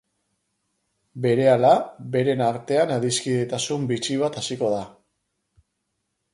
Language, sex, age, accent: Basque, male, 30-39, Mendebalekoa (Araba, Bizkaia, Gipuzkoako mendebaleko herri batzuk)